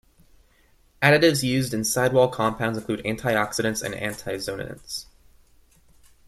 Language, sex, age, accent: English, male, 19-29, United States English